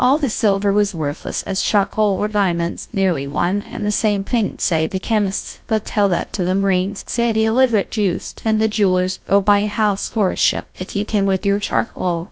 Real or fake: fake